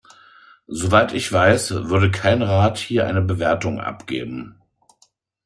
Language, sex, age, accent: German, male, 50-59, Deutschland Deutsch